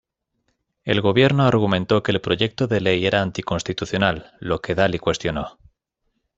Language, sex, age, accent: Spanish, male, 19-29, España: Norte peninsular (Asturias, Castilla y León, Cantabria, País Vasco, Navarra, Aragón, La Rioja, Guadalajara, Cuenca)